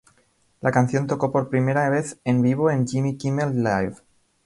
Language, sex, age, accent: Spanish, male, 19-29, España: Centro-Sur peninsular (Madrid, Toledo, Castilla-La Mancha)